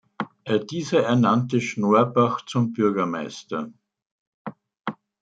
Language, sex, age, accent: German, male, 70-79, Österreichisches Deutsch